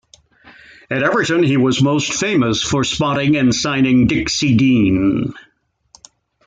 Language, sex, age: English, male, 80-89